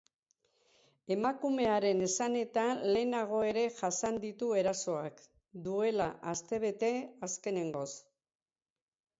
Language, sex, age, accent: Basque, female, 70-79, Erdialdekoa edo Nafarra (Gipuzkoa, Nafarroa)